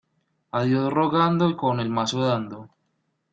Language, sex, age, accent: Spanish, male, 30-39, Caribe: Cuba, Venezuela, Puerto Rico, República Dominicana, Panamá, Colombia caribeña, México caribeño, Costa del golfo de México